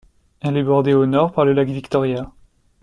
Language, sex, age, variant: French, male, 19-29, Français de métropole